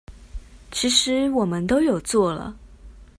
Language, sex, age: Chinese, female, 30-39